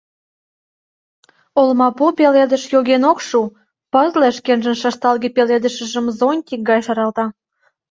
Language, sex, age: Mari, female, 19-29